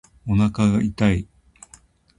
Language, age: Japanese, 50-59